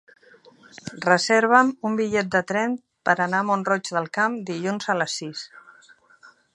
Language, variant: Catalan, Nord-Occidental